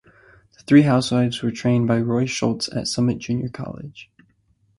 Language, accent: English, United States English